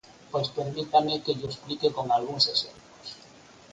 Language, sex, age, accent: Galician, male, 50-59, Normativo (estándar)